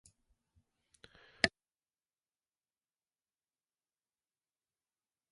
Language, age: Japanese, 50-59